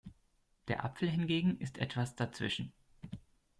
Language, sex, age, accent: German, male, 30-39, Deutschland Deutsch